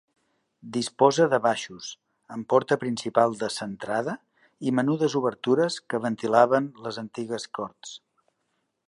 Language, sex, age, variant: Catalan, male, 50-59, Central